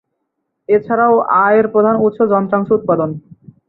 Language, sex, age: Bengali, male, 19-29